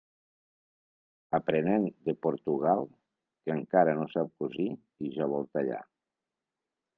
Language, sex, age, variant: Catalan, male, 60-69, Nord-Occidental